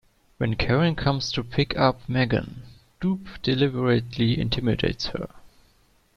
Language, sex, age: English, male, 19-29